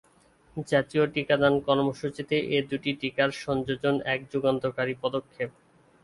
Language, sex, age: Bengali, male, 30-39